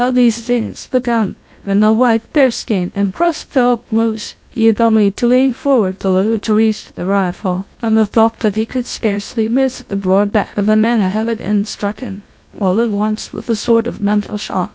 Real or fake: fake